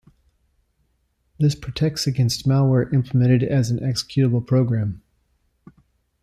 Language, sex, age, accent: English, male, 40-49, United States English